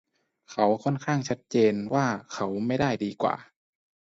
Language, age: Thai, 19-29